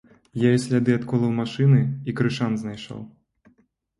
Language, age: Belarusian, 19-29